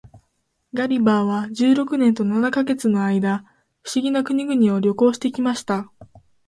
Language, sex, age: Japanese, female, 19-29